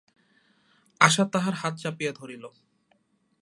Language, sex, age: Bengali, male, 19-29